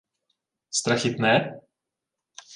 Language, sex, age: Ukrainian, male, 30-39